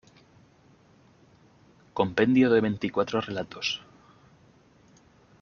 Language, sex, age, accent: Spanish, male, 30-39, España: Norte peninsular (Asturias, Castilla y León, Cantabria, País Vasco, Navarra, Aragón, La Rioja, Guadalajara, Cuenca)